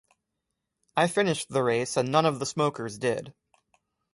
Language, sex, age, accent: English, male, 30-39, United States English